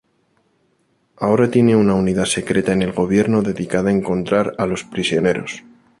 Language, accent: Spanish, España: Centro-Sur peninsular (Madrid, Toledo, Castilla-La Mancha)